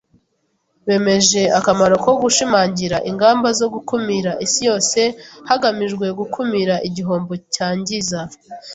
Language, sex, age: Kinyarwanda, female, 19-29